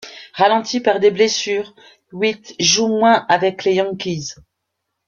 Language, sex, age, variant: French, female, 50-59, Français de métropole